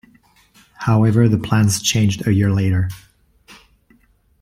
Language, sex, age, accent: English, male, 40-49, United States English